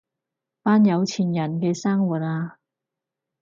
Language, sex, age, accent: Cantonese, female, 30-39, 广州音